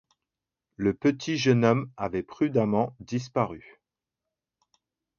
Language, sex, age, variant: French, male, 30-39, Français de métropole